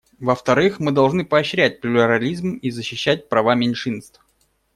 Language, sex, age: Russian, male, 40-49